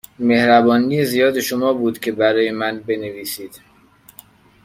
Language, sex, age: Persian, male, 19-29